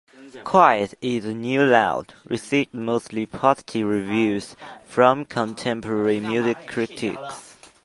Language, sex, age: English, male, under 19